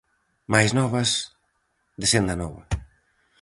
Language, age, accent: Galician, 50-59, Central (gheada)